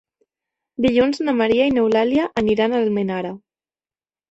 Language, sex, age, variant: Catalan, female, 19-29, Central